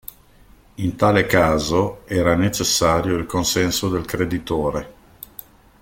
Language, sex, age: Italian, male, 50-59